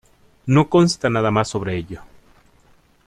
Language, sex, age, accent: Spanish, male, 40-49, México